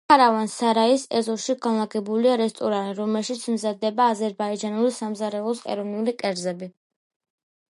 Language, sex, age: Georgian, female, under 19